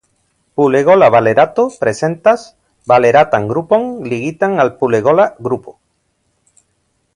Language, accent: Esperanto, Internacia